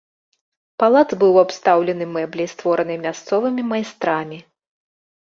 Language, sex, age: Belarusian, female, 40-49